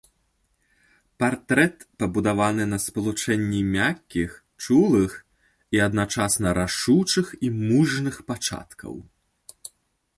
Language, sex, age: Belarusian, male, 19-29